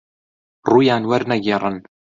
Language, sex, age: Central Kurdish, male, 19-29